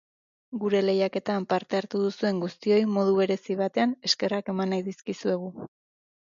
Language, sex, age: Basque, female, 30-39